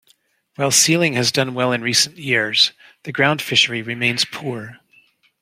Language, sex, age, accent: English, male, 60-69, United States English